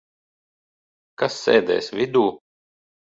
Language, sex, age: Latvian, male, 40-49